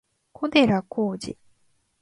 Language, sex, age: Japanese, female, 19-29